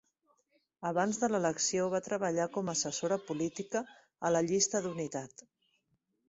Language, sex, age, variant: Catalan, female, 30-39, Central